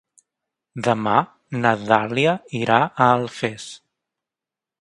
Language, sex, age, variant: Catalan, male, 30-39, Central